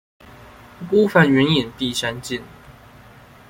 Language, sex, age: Chinese, male, 19-29